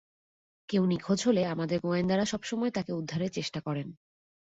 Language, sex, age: Bengali, female, 19-29